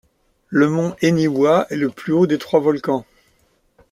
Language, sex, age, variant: French, male, 70-79, Français de métropole